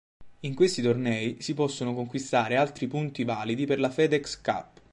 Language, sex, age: Italian, male, 19-29